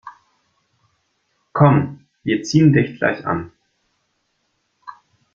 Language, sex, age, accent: German, male, 19-29, Deutschland Deutsch